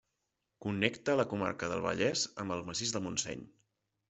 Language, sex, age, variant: Catalan, male, 30-39, Central